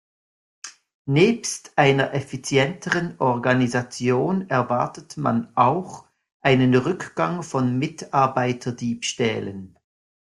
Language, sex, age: German, male, 40-49